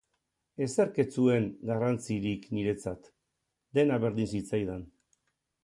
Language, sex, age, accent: Basque, male, 60-69, Mendebalekoa (Araba, Bizkaia, Gipuzkoako mendebaleko herri batzuk)